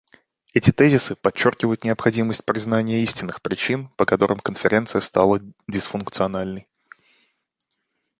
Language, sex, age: Russian, male, 19-29